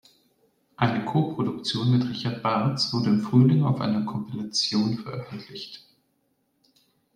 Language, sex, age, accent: German, male, 40-49, Deutschland Deutsch